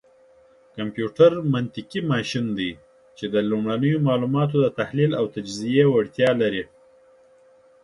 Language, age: Pashto, 30-39